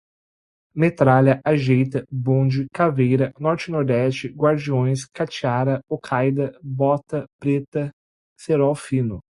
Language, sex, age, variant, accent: Portuguese, male, 19-29, Portuguese (Brasil), Gaucho